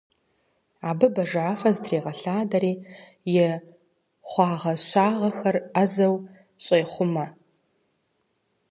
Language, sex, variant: Kabardian, female, Адыгэбзэ (Къэбэрдей, Кирил, псоми зэдай)